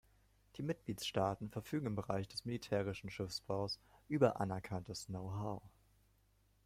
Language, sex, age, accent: German, male, under 19, Deutschland Deutsch